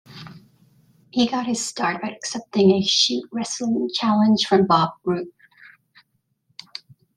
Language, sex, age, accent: English, female, 30-39, United States English